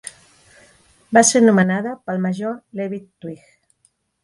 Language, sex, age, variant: Catalan, female, 60-69, Central